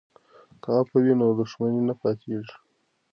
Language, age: Pashto, 30-39